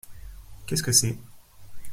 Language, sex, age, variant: French, male, 19-29, Français de métropole